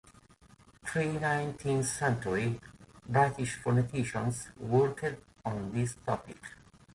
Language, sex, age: English, male, 50-59